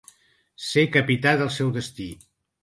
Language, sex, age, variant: Catalan, male, 50-59, Central